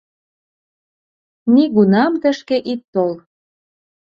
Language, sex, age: Mari, female, 30-39